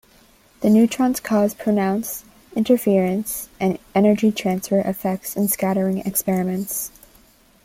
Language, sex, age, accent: English, female, under 19, United States English